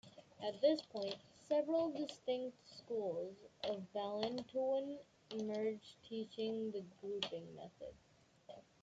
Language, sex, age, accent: English, male, under 19, United States English